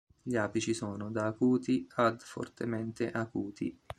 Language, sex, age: Italian, male, 30-39